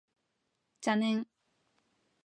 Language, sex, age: Japanese, female, 19-29